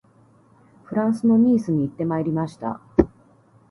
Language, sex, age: Japanese, female, 40-49